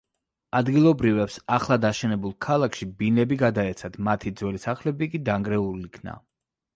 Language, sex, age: Georgian, male, 40-49